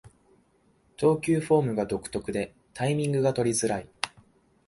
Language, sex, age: Japanese, male, 19-29